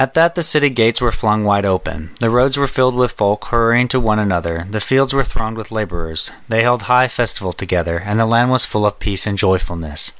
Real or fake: real